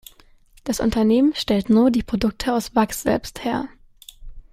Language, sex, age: German, female, under 19